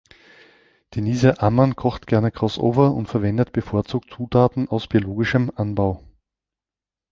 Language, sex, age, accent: German, male, 40-49, Österreichisches Deutsch